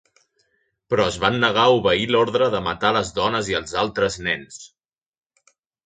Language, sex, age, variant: Catalan, male, 30-39, Central